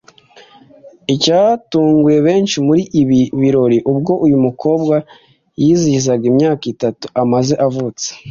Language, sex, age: Kinyarwanda, male, 50-59